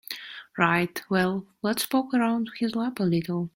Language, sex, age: English, female, 19-29